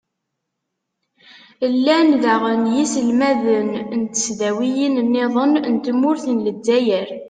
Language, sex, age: Kabyle, female, 19-29